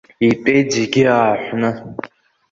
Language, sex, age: Abkhazian, male, under 19